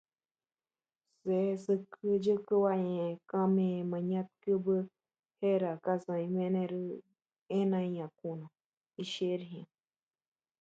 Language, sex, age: Spanish, female, 19-29